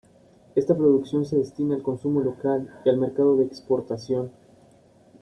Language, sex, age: Spanish, male, 19-29